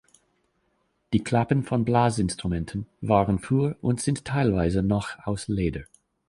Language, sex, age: German, male, 40-49